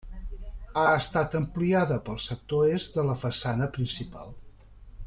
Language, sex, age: Catalan, male, 50-59